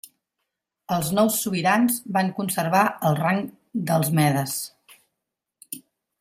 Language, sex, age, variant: Catalan, female, 40-49, Central